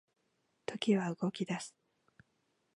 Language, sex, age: Japanese, female, 19-29